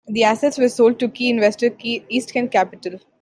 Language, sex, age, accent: English, female, 19-29, India and South Asia (India, Pakistan, Sri Lanka)